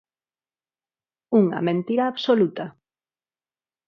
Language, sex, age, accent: Galician, female, 30-39, Neofalante